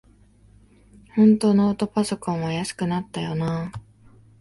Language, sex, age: Japanese, female, 19-29